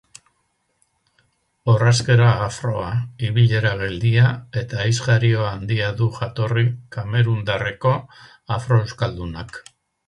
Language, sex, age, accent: Basque, male, 70-79, Mendebalekoa (Araba, Bizkaia, Gipuzkoako mendebaleko herri batzuk)